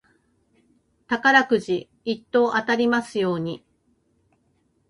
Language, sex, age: Japanese, female, 50-59